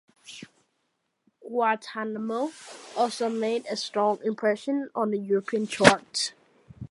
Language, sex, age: English, male, under 19